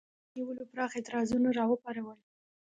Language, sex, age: Pashto, female, 19-29